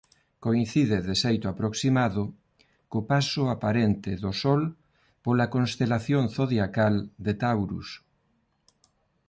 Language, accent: Galician, Neofalante